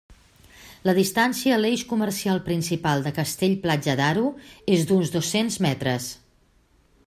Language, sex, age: Catalan, female, 50-59